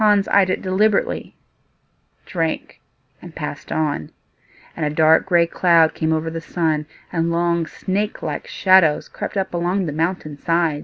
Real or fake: real